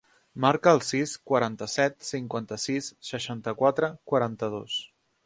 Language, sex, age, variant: Catalan, male, 30-39, Central